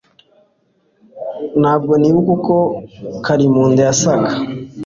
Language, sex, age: Kinyarwanda, male, 19-29